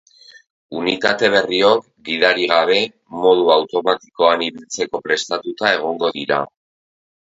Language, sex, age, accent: Basque, male, 50-59, Erdialdekoa edo Nafarra (Gipuzkoa, Nafarroa)